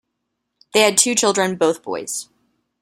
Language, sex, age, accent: English, female, 19-29, United States English